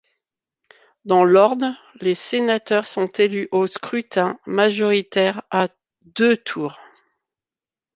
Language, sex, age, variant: French, female, 50-59, Français de métropole